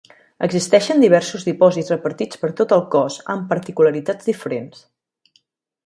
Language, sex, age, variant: Catalan, female, 40-49, Nord-Occidental